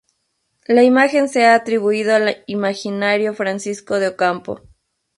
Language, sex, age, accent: Spanish, female, 30-39, México